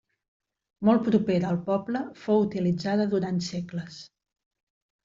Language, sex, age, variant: Catalan, female, 50-59, Central